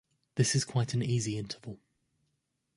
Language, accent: English, England English